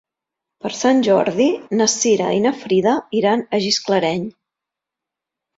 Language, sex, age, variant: Catalan, female, 40-49, Central